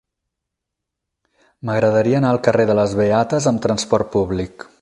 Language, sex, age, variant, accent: Catalan, male, 30-39, Central, central